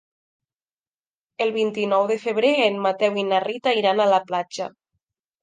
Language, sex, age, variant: Catalan, female, 19-29, Nord-Occidental